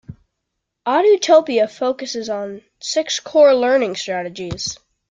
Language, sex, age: English, female, under 19